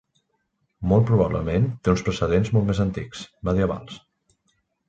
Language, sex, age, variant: Catalan, male, 30-39, Septentrional